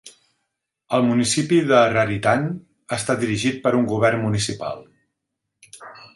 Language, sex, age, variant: Catalan, male, 40-49, Central